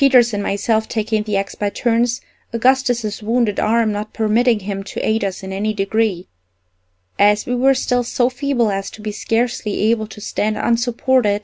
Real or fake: real